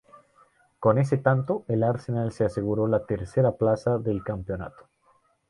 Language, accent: Spanish, Andino-Pacífico: Colombia, Perú, Ecuador, oeste de Bolivia y Venezuela andina